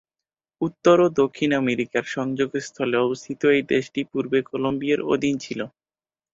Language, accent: Bengali, Native